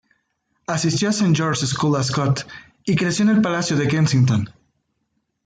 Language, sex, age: Spanish, male, 40-49